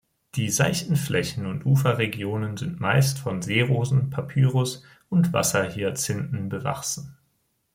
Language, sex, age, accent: German, male, 19-29, Deutschland Deutsch